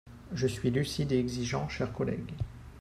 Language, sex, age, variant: French, male, 40-49, Français de métropole